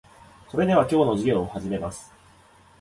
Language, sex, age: Japanese, male, 30-39